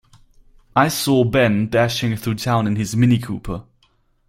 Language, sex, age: English, male, 19-29